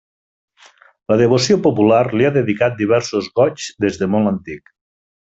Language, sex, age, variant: Catalan, male, 40-49, Nord-Occidental